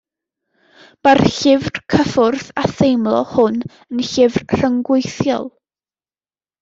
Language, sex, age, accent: Welsh, female, under 19, Y Deyrnas Unedig Cymraeg